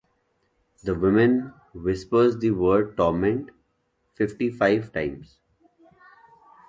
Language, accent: English, India and South Asia (India, Pakistan, Sri Lanka)